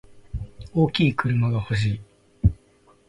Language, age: Japanese, 19-29